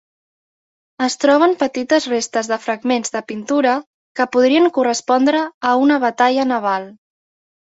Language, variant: Catalan, Central